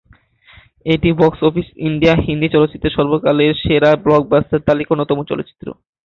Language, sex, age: Bengali, male, under 19